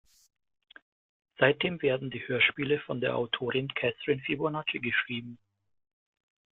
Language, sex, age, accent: German, male, 40-49, Deutschland Deutsch